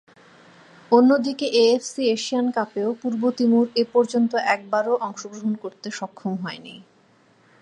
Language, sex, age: Bengali, female, 40-49